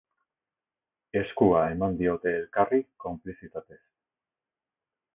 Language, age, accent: Basque, 60-69, Mendebalekoa (Araba, Bizkaia, Gipuzkoako mendebaleko herri batzuk)